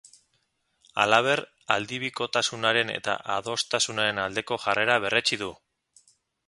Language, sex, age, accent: Basque, male, 30-39, Mendebalekoa (Araba, Bizkaia, Gipuzkoako mendebaleko herri batzuk)